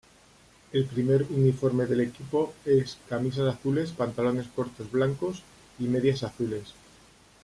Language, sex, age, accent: Spanish, male, 40-49, España: Centro-Sur peninsular (Madrid, Toledo, Castilla-La Mancha)